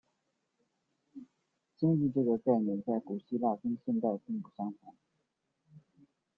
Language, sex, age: Chinese, male, 19-29